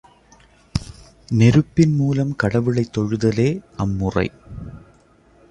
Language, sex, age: Tamil, male, 30-39